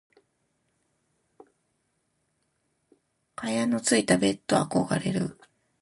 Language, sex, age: Japanese, female, 40-49